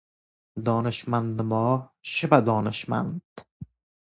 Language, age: Persian, 19-29